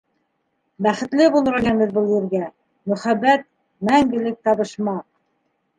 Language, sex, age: Bashkir, female, 60-69